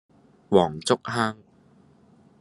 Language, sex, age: Cantonese, male, under 19